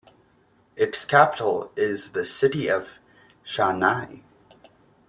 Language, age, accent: English, 19-29, United States English